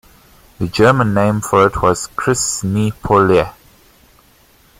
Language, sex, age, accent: English, male, 19-29, Southern African (South Africa, Zimbabwe, Namibia)